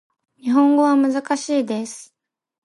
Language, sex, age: Japanese, female, 19-29